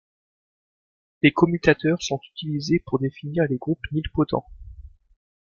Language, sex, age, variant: French, male, 30-39, Français de métropole